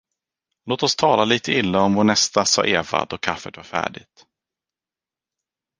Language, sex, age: Swedish, male, 19-29